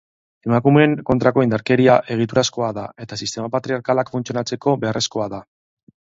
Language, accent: Basque, Mendebalekoa (Araba, Bizkaia, Gipuzkoako mendebaleko herri batzuk)